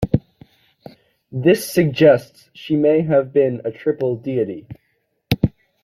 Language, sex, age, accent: English, male, 19-29, United States English